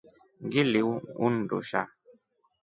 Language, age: Rombo, 19-29